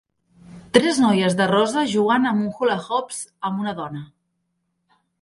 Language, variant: Catalan, Septentrional